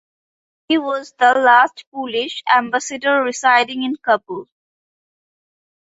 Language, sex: English, female